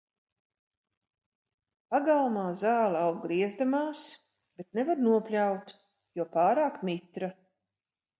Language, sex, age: Latvian, female, 50-59